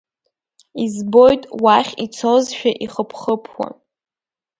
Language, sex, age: Abkhazian, female, under 19